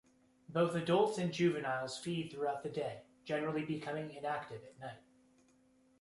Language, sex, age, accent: English, male, 19-29, United States English